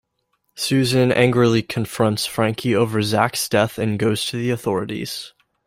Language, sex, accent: English, male, United States English